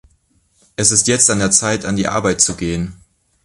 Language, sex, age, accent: German, male, 19-29, Deutschland Deutsch